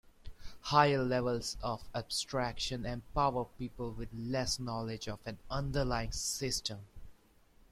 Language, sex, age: English, male, 19-29